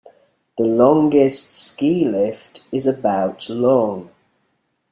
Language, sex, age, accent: English, male, 40-49, England English